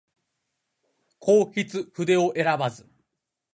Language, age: Japanese, 19-29